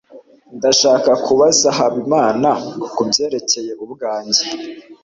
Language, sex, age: Kinyarwanda, male, 19-29